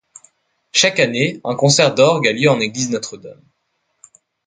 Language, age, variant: French, under 19, Français de métropole